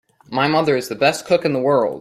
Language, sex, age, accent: English, male, under 19, United States English